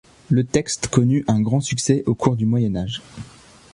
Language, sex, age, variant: French, male, 30-39, Français de métropole